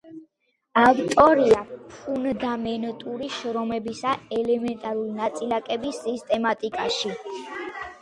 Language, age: Georgian, under 19